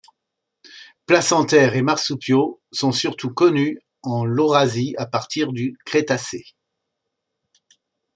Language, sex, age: French, male, 60-69